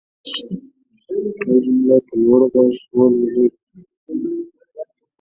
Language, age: Pashto, under 19